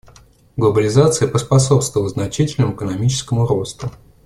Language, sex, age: Russian, male, 30-39